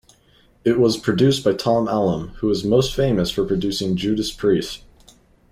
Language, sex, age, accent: English, male, 19-29, United States English